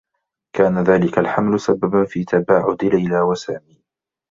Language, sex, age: Arabic, male, 30-39